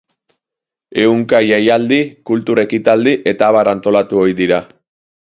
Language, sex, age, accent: Basque, male, 19-29, Mendebalekoa (Araba, Bizkaia, Gipuzkoako mendebaleko herri batzuk)